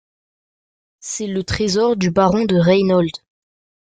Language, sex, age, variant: French, male, under 19, Français de métropole